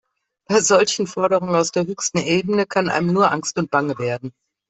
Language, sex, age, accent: German, female, 50-59, Deutschland Deutsch